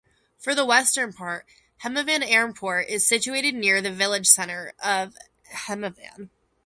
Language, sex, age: English, female, under 19